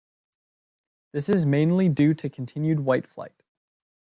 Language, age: English, 19-29